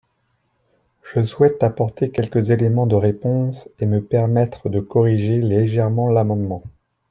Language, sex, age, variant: French, male, 30-39, Français de métropole